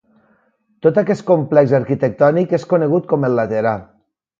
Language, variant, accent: Catalan, Valencià meridional, valencià